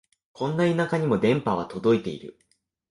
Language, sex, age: Japanese, male, 19-29